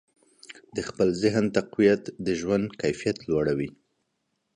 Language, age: Pashto, 30-39